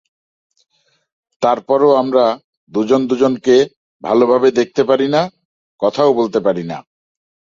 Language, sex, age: Bengali, male, 40-49